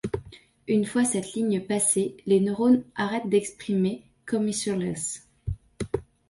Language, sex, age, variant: French, female, 19-29, Français de métropole